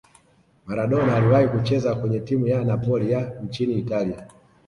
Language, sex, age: Swahili, male, 19-29